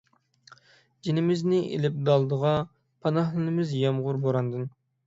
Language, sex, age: Uyghur, male, 19-29